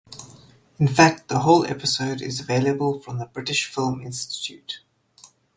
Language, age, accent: English, 30-39, Southern African (South Africa, Zimbabwe, Namibia)